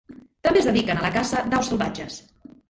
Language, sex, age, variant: Catalan, female, 30-39, Central